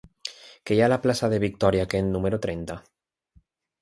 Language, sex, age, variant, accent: Catalan, male, 19-29, Valencià meridional, valencià